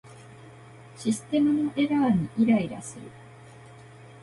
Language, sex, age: Japanese, female, 19-29